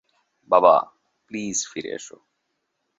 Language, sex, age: Bengali, male, 19-29